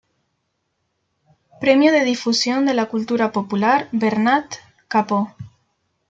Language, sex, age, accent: Spanish, female, 19-29, España: Centro-Sur peninsular (Madrid, Toledo, Castilla-La Mancha)